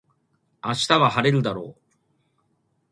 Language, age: Japanese, 60-69